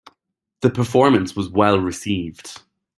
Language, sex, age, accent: English, male, 19-29, Irish English